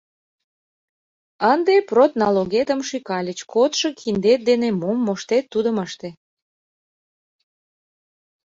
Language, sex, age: Mari, female, 30-39